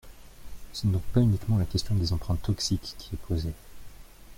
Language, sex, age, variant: French, male, 30-39, Français de métropole